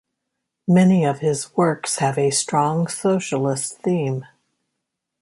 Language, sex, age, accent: English, female, 60-69, United States English